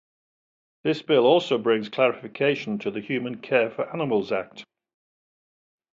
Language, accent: English, England English